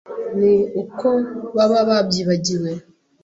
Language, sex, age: Kinyarwanda, female, 19-29